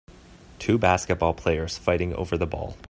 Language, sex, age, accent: English, male, 19-29, Canadian English